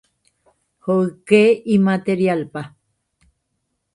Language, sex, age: Guarani, female, 60-69